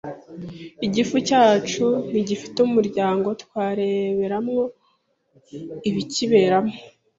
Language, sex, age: Kinyarwanda, female, 19-29